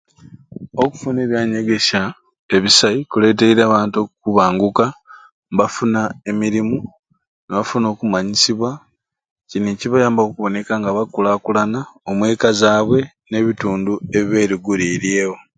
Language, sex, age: Ruuli, male, 30-39